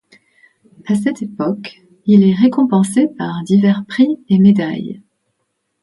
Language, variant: French, Français de métropole